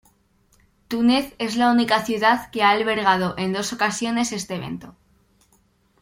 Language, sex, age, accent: Spanish, female, under 19, España: Norte peninsular (Asturias, Castilla y León, Cantabria, País Vasco, Navarra, Aragón, La Rioja, Guadalajara, Cuenca)